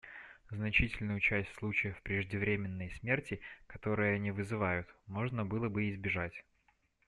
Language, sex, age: Russian, male, 19-29